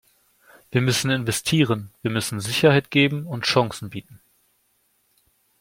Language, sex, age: German, male, 19-29